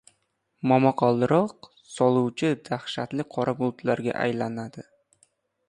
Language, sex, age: Uzbek, male, under 19